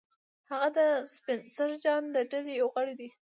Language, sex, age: Pashto, female, under 19